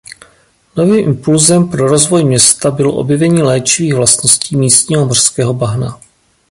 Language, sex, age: Czech, male, 40-49